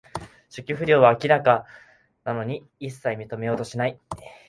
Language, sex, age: Japanese, male, 19-29